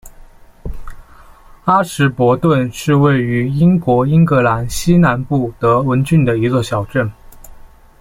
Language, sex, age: Chinese, male, 19-29